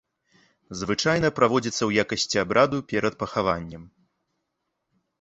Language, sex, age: Belarusian, male, 19-29